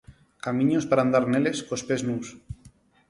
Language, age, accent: Galician, 30-39, Neofalante